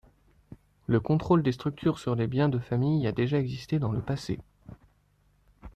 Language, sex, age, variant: French, male, 19-29, Français de métropole